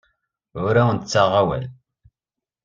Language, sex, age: Kabyle, male, 40-49